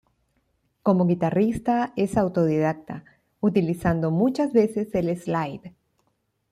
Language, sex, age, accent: Spanish, female, 60-69, Andino-Pacífico: Colombia, Perú, Ecuador, oeste de Bolivia y Venezuela andina